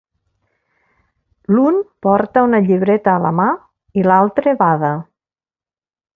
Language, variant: Catalan, Nord-Occidental